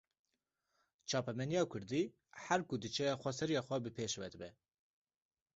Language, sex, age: Kurdish, male, 19-29